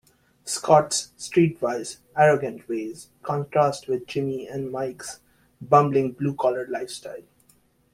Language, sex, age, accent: English, male, 19-29, United States English